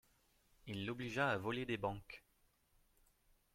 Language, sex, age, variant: French, male, 40-49, Français de métropole